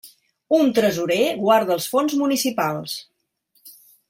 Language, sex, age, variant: Catalan, female, 60-69, Central